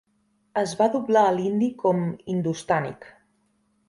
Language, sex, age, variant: Catalan, female, 30-39, Central